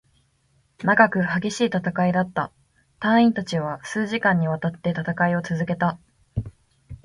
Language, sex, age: Japanese, female, 19-29